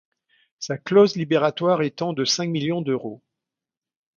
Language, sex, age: French, male, 60-69